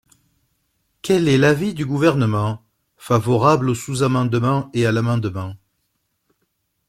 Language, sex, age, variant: French, male, 50-59, Français de métropole